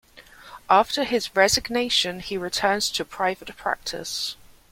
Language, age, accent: English, 19-29, England English